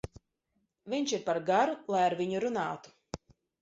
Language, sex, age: Latvian, female, 30-39